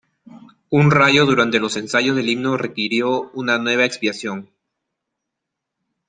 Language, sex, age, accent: Spanish, male, 19-29, Andino-Pacífico: Colombia, Perú, Ecuador, oeste de Bolivia y Venezuela andina